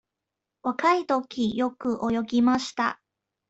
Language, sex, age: Japanese, female, 19-29